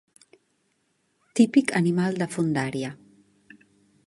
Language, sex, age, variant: Catalan, female, 40-49, Central